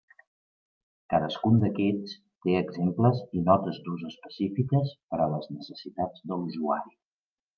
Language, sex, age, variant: Catalan, male, 30-39, Central